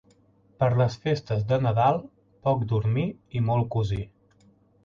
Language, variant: Catalan, Central